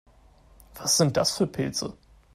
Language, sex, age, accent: German, male, 19-29, Deutschland Deutsch